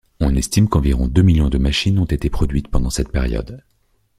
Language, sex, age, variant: French, male, 30-39, Français de métropole